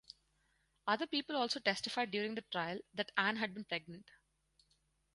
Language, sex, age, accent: English, female, 19-29, India and South Asia (India, Pakistan, Sri Lanka)